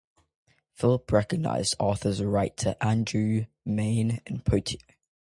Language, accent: English, Australian English